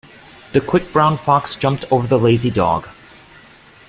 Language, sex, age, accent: English, male, 40-49, United States English